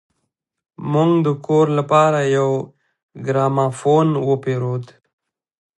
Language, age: Pashto, 19-29